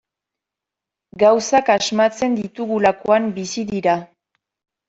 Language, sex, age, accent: Basque, female, 19-29, Nafar-lapurtarra edo Zuberotarra (Lapurdi, Nafarroa Beherea, Zuberoa)